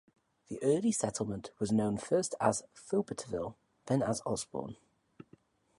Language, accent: English, Welsh English